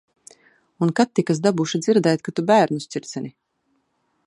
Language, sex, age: Latvian, female, 30-39